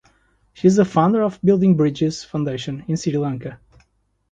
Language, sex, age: English, male, 30-39